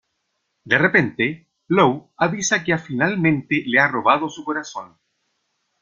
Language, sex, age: Spanish, male, 50-59